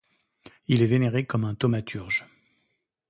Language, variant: French, Français de métropole